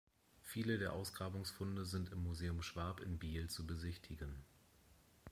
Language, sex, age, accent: German, male, 30-39, Deutschland Deutsch